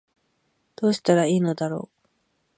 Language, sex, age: Japanese, female, 19-29